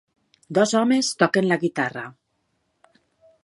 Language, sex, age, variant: Catalan, female, 50-59, Nord-Occidental